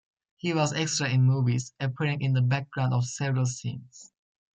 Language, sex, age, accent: English, male, under 19, United States English